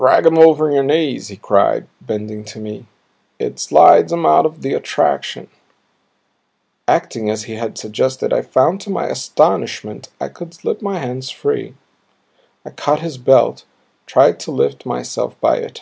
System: none